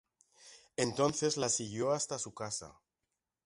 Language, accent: Spanish, España: Centro-Sur peninsular (Madrid, Toledo, Castilla-La Mancha)